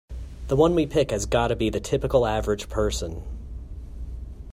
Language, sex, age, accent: English, male, 30-39, United States English